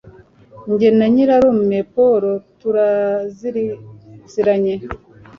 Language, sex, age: Kinyarwanda, female, 30-39